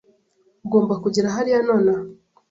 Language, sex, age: Kinyarwanda, female, 19-29